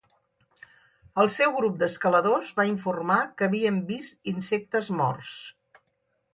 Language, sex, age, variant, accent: Catalan, female, 60-69, Central, central